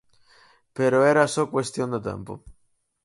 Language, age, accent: Galician, 19-29, Atlántico (seseo e gheada)